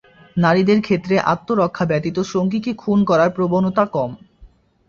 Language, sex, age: Bengali, male, under 19